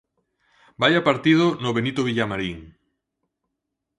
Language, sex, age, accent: Galician, male, 40-49, Normativo (estándar); Neofalante